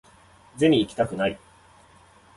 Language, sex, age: Japanese, male, 30-39